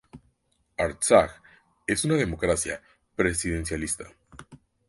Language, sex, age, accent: Spanish, male, 19-29, México